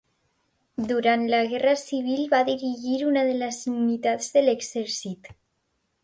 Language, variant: Catalan, Alacantí